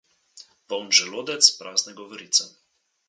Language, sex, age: Slovenian, male, 19-29